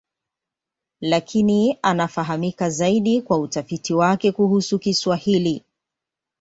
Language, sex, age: Swahili, female, 30-39